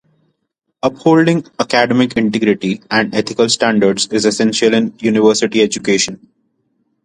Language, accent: English, India and South Asia (India, Pakistan, Sri Lanka)